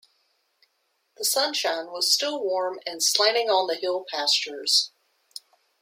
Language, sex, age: English, female, 40-49